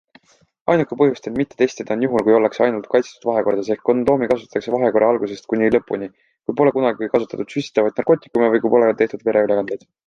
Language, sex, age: Estonian, male, 19-29